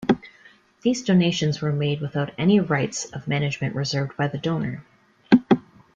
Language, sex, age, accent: English, female, 19-29, Canadian English